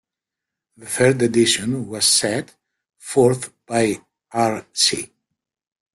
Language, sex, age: English, male, 60-69